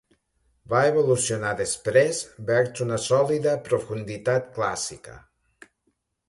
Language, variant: Catalan, Nord-Occidental